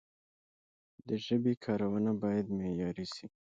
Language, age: Pashto, 19-29